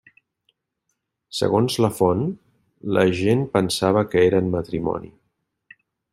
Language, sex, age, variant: Catalan, male, 40-49, Central